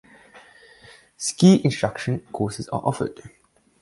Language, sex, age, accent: English, male, under 19, Southern African (South Africa, Zimbabwe, Namibia)